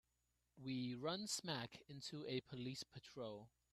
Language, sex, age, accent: English, male, 40-49, Hong Kong English